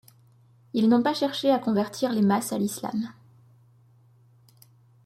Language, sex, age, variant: French, female, 19-29, Français de métropole